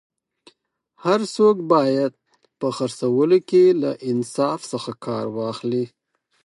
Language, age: Pashto, 30-39